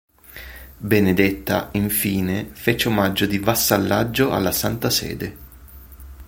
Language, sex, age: Italian, male, 30-39